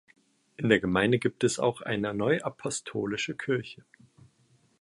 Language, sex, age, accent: German, male, 19-29, Deutschland Deutsch